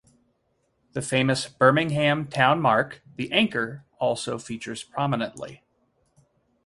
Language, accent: English, United States English